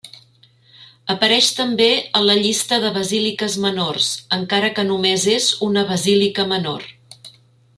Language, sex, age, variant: Catalan, female, 50-59, Central